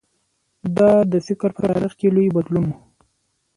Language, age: Pashto, 19-29